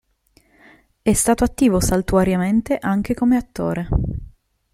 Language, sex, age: Italian, female, 30-39